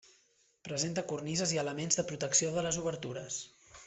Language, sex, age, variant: Catalan, male, 19-29, Central